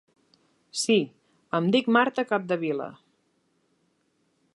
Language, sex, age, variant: Catalan, female, 30-39, Central